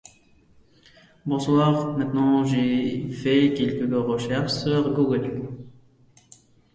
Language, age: English, 19-29